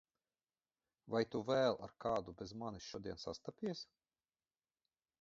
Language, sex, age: Latvian, male, 40-49